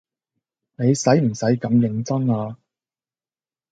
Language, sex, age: Cantonese, male, under 19